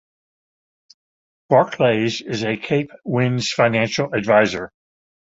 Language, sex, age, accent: English, male, 70-79, England English